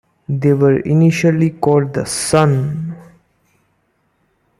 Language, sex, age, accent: English, male, 19-29, India and South Asia (India, Pakistan, Sri Lanka)